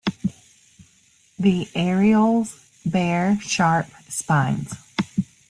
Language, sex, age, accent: English, female, 40-49, United States English